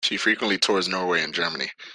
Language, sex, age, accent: English, male, 19-29, United States English